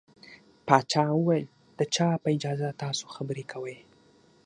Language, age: Pashto, under 19